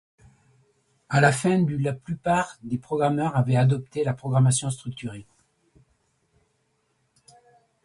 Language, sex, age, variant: French, male, 60-69, Français de métropole